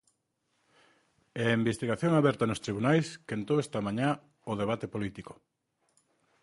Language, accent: Galician, Oriental (común en zona oriental)